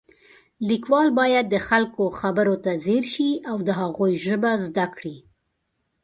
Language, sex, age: Pashto, female, 40-49